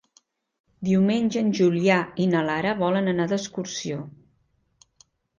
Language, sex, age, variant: Catalan, female, 50-59, Central